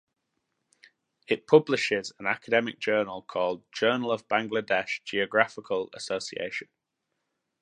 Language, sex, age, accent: English, male, 19-29, England English